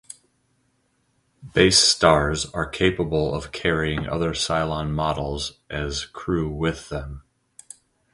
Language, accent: English, United States English